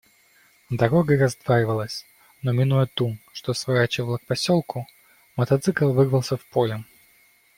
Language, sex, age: Russian, male, 19-29